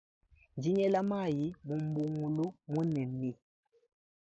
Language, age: Luba-Lulua, 19-29